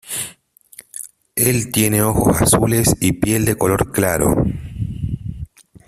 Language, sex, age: Spanish, male, 40-49